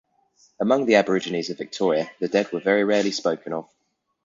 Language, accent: English, England English